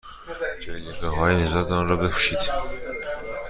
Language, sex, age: Persian, male, 30-39